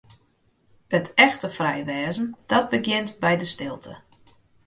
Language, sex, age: Western Frisian, female, 30-39